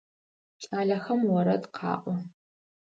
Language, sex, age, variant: Adyghe, female, 19-29, Адыгабзэ (Кирил, пстэумэ зэдыряе)